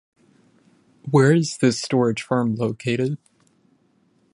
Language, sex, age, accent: English, male, 19-29, United States English